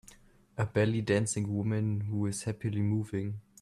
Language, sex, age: English, male, under 19